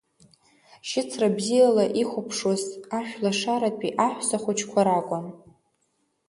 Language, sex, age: Abkhazian, female, under 19